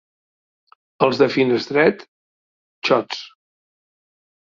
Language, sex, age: Catalan, male, 60-69